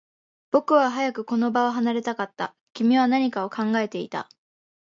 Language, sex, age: Japanese, female, 19-29